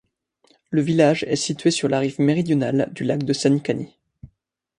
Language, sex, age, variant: French, male, 19-29, Français de métropole